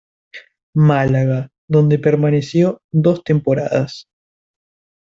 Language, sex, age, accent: Spanish, male, under 19, Rioplatense: Argentina, Uruguay, este de Bolivia, Paraguay